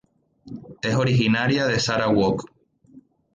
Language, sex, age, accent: Spanish, male, 19-29, España: Islas Canarias